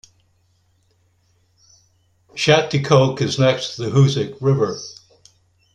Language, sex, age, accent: English, male, 80-89, Canadian English